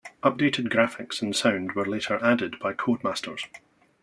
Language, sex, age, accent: English, male, 40-49, Scottish English